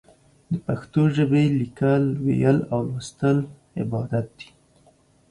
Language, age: Pashto, 19-29